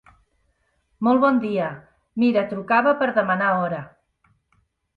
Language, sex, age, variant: Catalan, female, 50-59, Central